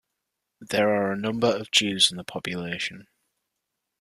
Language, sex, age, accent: English, male, 19-29, England English